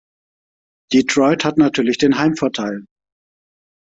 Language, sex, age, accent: German, male, 40-49, Deutschland Deutsch